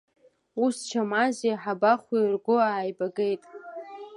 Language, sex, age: Abkhazian, female, 19-29